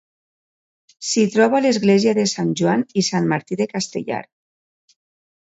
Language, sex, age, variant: Catalan, female, 50-59, Valencià meridional